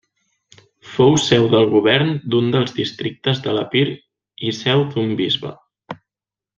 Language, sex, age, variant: Catalan, male, 19-29, Central